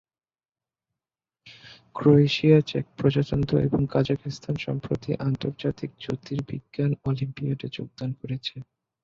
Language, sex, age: Bengali, male, 19-29